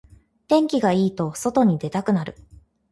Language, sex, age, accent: Japanese, female, 30-39, 標準語